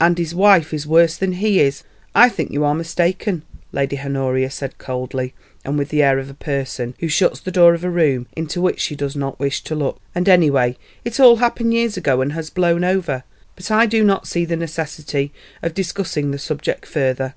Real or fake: real